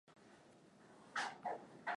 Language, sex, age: Swahili, female, 19-29